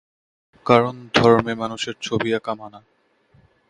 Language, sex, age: Bengali, male, 19-29